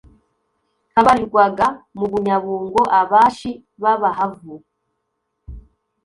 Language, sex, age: Kinyarwanda, female, 19-29